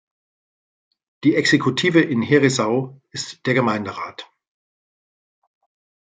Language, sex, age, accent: German, male, 50-59, Deutschland Deutsch